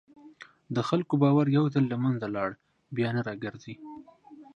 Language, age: Pashto, 19-29